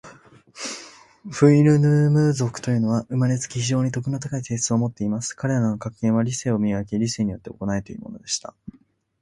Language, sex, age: Japanese, male, 19-29